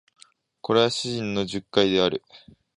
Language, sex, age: Japanese, male, 19-29